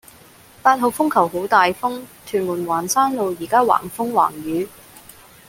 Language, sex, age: Cantonese, female, 19-29